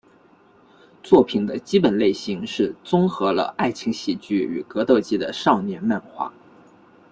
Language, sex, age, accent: Chinese, male, 19-29, 出生地：广东省